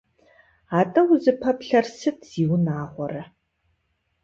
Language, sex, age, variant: Kabardian, female, 40-49, Адыгэбзэ (Къэбэрдей, Кирил, Урысей)